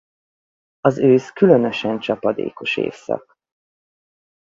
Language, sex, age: Hungarian, male, 30-39